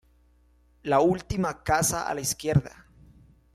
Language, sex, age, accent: Spanish, male, 19-29, Caribe: Cuba, Venezuela, Puerto Rico, República Dominicana, Panamá, Colombia caribeña, México caribeño, Costa del golfo de México